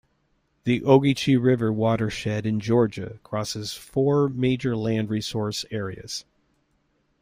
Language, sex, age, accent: English, male, 50-59, United States English